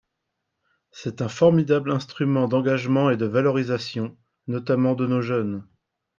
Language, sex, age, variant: French, male, 30-39, Français de métropole